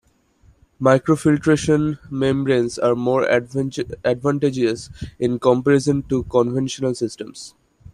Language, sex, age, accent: English, male, 19-29, India and South Asia (India, Pakistan, Sri Lanka)